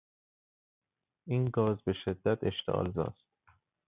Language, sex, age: Persian, male, 19-29